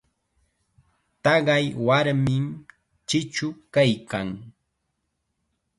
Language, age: Chiquián Ancash Quechua, 19-29